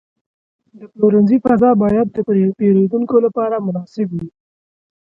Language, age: Pashto, 19-29